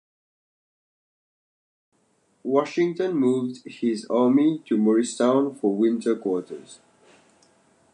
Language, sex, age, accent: English, male, 19-29, United States English